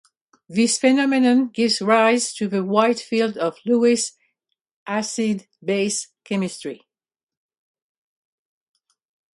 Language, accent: English, United States English